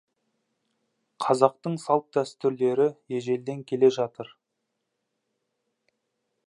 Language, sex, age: Kazakh, male, 19-29